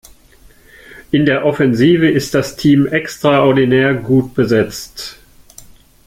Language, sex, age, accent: German, male, 60-69, Deutschland Deutsch